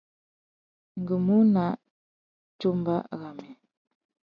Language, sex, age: Tuki, female, 30-39